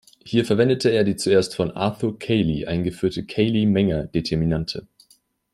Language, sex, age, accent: German, male, 19-29, Deutschland Deutsch